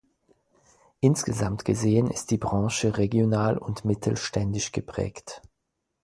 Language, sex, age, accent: German, male, 40-49, Schweizerdeutsch